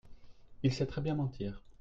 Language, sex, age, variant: French, male, 30-39, Français de métropole